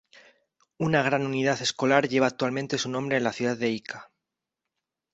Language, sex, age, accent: Spanish, male, 19-29, España: Centro-Sur peninsular (Madrid, Toledo, Castilla-La Mancha)